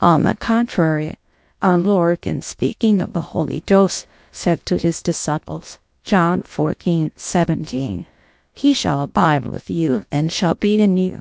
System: TTS, GlowTTS